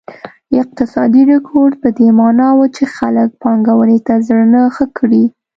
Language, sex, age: Pashto, female, 19-29